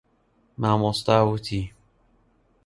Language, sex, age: Central Kurdish, male, 19-29